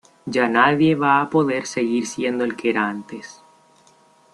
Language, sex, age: Spanish, male, 19-29